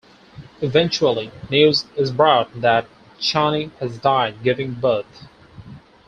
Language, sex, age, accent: English, male, 19-29, England English